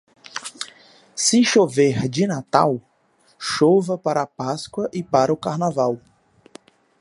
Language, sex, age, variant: Portuguese, male, 19-29, Portuguese (Brasil)